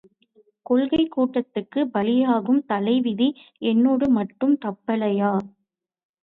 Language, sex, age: Tamil, female, 19-29